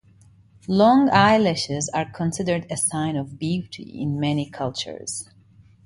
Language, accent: English, United States English